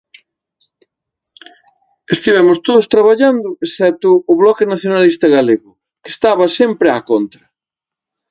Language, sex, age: Galician, male, 40-49